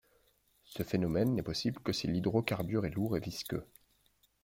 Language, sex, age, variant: French, male, 30-39, Français de métropole